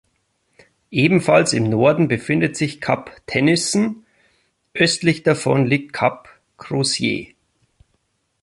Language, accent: German, Deutschland Deutsch